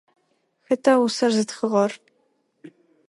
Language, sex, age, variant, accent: Adyghe, female, under 19, Адыгабзэ (Кирил, пстэумэ зэдыряе), Бжъэдыгъу (Bjeduğ)